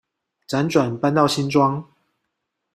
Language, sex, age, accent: Chinese, male, 30-39, 出生地：高雄市